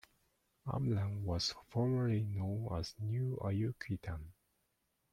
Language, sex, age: English, male, 40-49